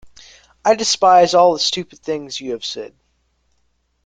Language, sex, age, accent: English, male, under 19, United States English